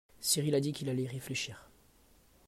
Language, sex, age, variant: French, male, 30-39, Français de métropole